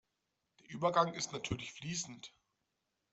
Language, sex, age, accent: German, male, 19-29, Deutschland Deutsch